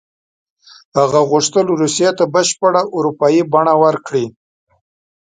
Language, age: Pashto, 40-49